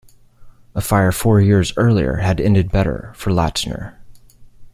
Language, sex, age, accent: English, male, 19-29, United States English